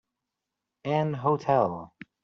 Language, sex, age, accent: English, male, under 19, United States English